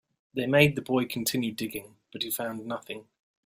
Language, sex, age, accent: English, male, 30-39, England English